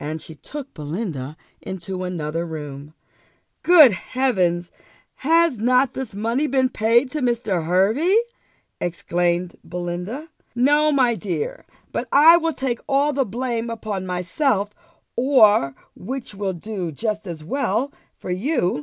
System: none